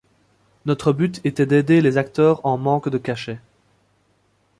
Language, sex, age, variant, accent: French, male, 19-29, Français d'Europe, Français de Belgique